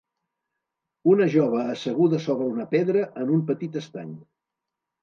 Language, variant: Catalan, Central